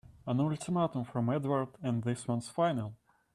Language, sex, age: English, male, 19-29